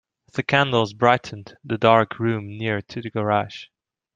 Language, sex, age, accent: English, male, 19-29, England English